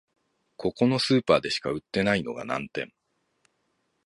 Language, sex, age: Japanese, male, 40-49